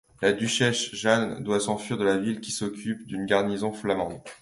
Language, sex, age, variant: French, male, 19-29, Français de métropole